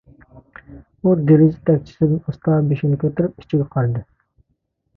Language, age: Uyghur, 19-29